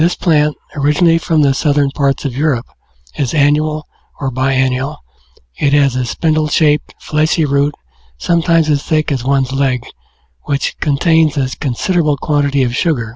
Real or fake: real